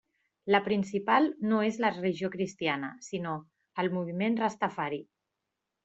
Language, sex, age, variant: Catalan, female, 40-49, Central